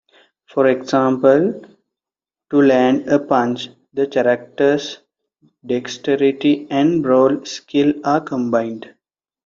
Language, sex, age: English, male, 19-29